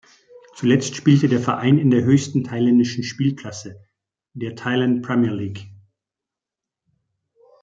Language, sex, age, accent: German, male, 50-59, Deutschland Deutsch